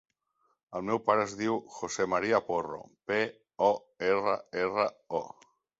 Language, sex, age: Catalan, male, 30-39